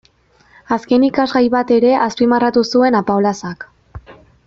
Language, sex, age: Basque, female, 19-29